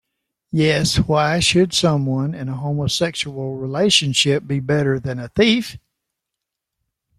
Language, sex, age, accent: English, male, 90+, United States English